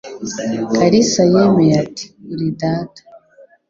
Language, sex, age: Kinyarwanda, female, 19-29